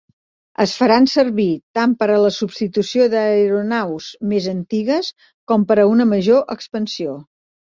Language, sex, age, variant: Catalan, female, 60-69, Central